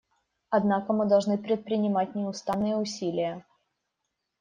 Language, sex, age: Russian, female, 19-29